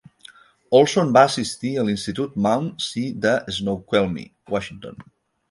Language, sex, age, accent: Catalan, male, 40-49, Català central